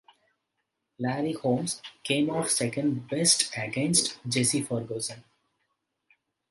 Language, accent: English, India and South Asia (India, Pakistan, Sri Lanka)